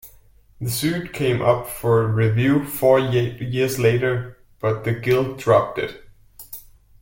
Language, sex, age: English, male, 19-29